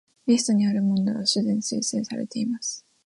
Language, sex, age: Japanese, female, 19-29